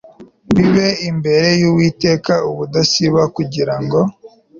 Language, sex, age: Kinyarwanda, male, 19-29